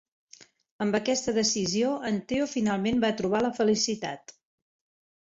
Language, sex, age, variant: Catalan, female, 50-59, Central